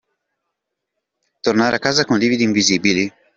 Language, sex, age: Italian, male, 19-29